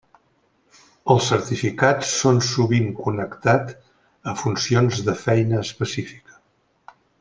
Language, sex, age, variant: Catalan, male, 60-69, Central